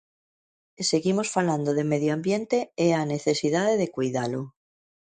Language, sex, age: Galician, female, 40-49